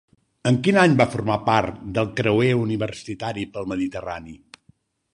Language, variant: Catalan, Nord-Occidental